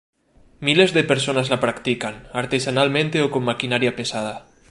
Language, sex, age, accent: Spanish, male, 19-29, España: Norte peninsular (Asturias, Castilla y León, Cantabria, País Vasco, Navarra, Aragón, La Rioja, Guadalajara, Cuenca)